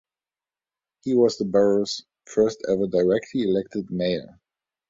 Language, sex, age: English, male, 30-39